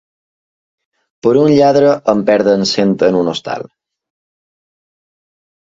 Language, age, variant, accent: Catalan, 19-29, Balear, mallorquí